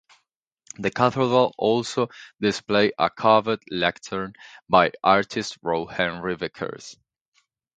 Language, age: English, 19-29